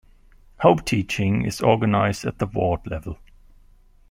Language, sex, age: English, male, 40-49